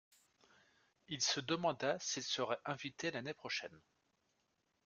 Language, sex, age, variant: French, male, 30-39, Français de métropole